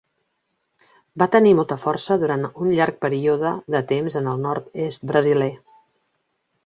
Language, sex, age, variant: Catalan, female, 40-49, Central